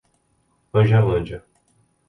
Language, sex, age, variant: Portuguese, male, 30-39, Portuguese (Brasil)